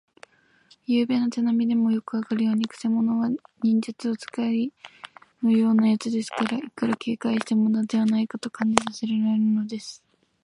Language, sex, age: Japanese, female, 19-29